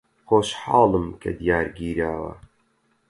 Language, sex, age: Central Kurdish, male, 30-39